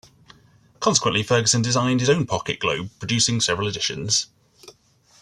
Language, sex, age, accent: English, male, 30-39, England English